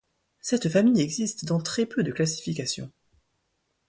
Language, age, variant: French, 19-29, Français de métropole